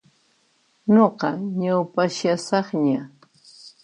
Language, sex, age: Puno Quechua, female, 19-29